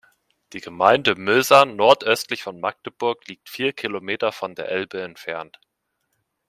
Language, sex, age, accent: German, male, 30-39, Deutschland Deutsch